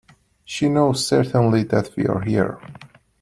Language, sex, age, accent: English, male, 19-29, United States English